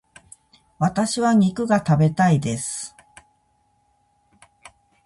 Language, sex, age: Japanese, female, 40-49